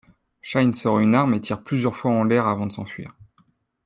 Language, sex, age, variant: French, male, 19-29, Français de métropole